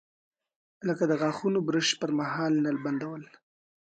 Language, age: Pashto, 19-29